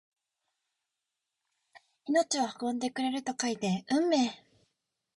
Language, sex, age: Japanese, female, 19-29